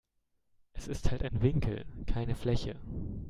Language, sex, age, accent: German, male, 19-29, Deutschland Deutsch